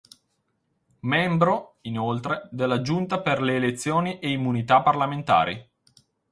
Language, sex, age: Italian, male, 30-39